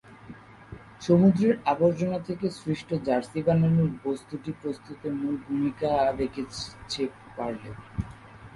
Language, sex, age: Bengali, male, 19-29